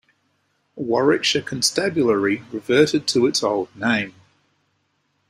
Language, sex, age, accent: English, male, 50-59, Australian English